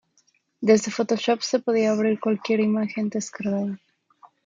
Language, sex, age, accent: Spanish, female, 19-29, México